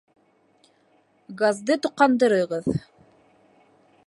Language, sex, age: Bashkir, female, 19-29